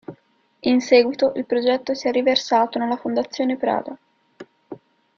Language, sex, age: Italian, female, under 19